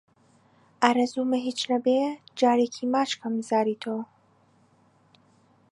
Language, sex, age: Central Kurdish, female, 19-29